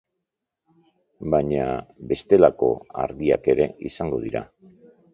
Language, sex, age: Basque, male, 60-69